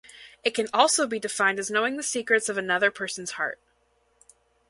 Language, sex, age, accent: English, female, 19-29, United States English